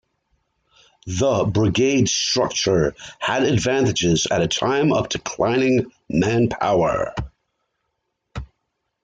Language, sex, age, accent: English, male, 50-59, United States English